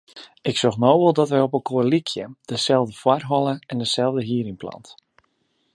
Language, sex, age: Western Frisian, male, 19-29